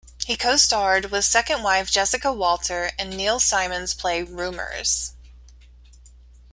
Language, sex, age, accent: English, female, 30-39, United States English